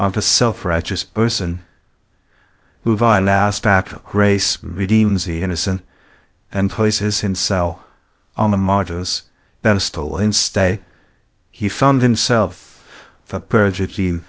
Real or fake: fake